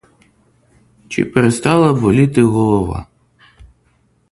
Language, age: Ukrainian, under 19